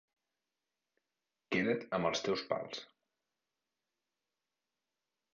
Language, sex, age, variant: Catalan, male, 40-49, Central